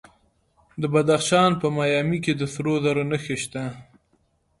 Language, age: Pashto, 19-29